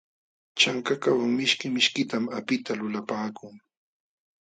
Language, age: Jauja Wanca Quechua, 40-49